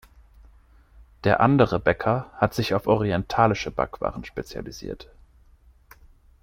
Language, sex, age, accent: German, male, 19-29, Deutschland Deutsch